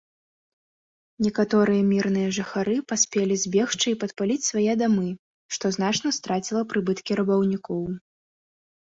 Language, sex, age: Belarusian, female, 19-29